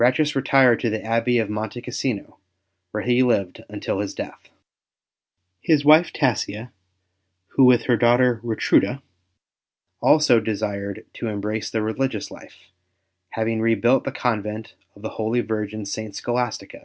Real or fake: real